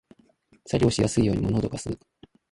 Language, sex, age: Japanese, male, 19-29